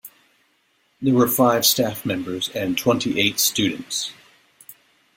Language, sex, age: English, male, 40-49